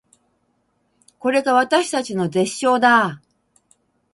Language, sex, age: Japanese, female, 60-69